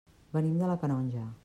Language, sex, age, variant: Catalan, female, 50-59, Central